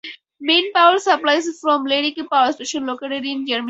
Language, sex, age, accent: English, female, 19-29, United States English